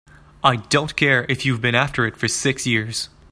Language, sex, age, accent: English, male, 19-29, Canadian English